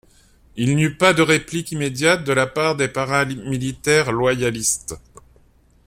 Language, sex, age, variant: French, male, 50-59, Français de métropole